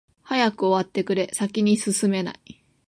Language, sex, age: Japanese, male, 19-29